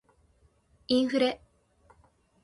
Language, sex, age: Japanese, female, 19-29